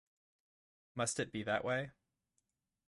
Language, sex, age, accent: English, male, 19-29, Canadian English